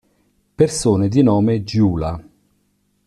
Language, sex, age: Italian, male, 50-59